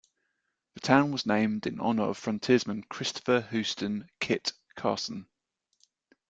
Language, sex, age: English, male, 40-49